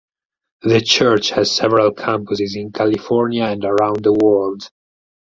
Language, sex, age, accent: English, male, 19-29, Italian